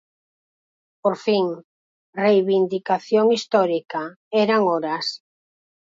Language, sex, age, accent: Galician, female, 50-59, Normativo (estándar)